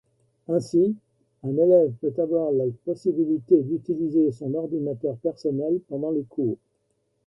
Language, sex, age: French, male, 70-79